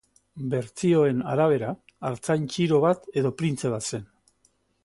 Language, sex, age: Basque, male, 60-69